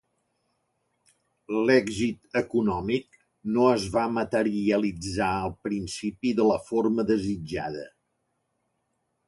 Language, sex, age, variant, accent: Catalan, male, 60-69, Central, central